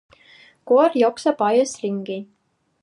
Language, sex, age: Estonian, female, 19-29